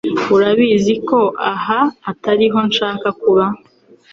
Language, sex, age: Kinyarwanda, female, 19-29